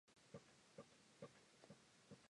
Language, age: English, 19-29